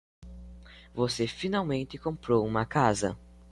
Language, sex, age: Portuguese, male, under 19